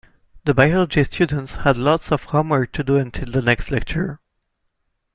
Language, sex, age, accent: English, male, 19-29, United States English